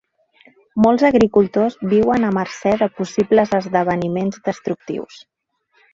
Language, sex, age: Catalan, female, 40-49